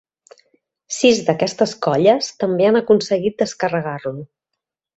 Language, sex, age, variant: Catalan, female, under 19, Central